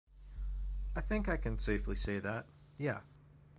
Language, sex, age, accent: English, male, 30-39, United States English